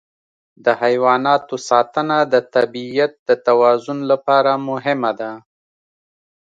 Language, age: Pashto, 30-39